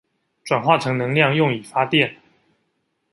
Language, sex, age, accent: Chinese, male, 19-29, 出生地：臺北市